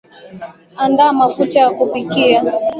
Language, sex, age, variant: Swahili, female, 19-29, Kiswahili Sanifu (EA)